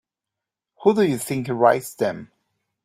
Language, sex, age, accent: English, male, 30-39, Irish English